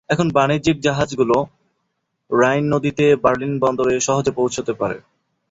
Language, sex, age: Bengali, male, 19-29